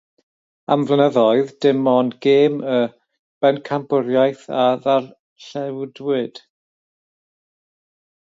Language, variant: Welsh, Mid Wales